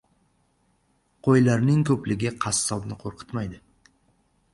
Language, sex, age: Uzbek, male, 19-29